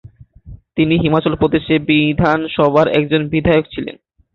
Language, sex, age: Bengali, male, under 19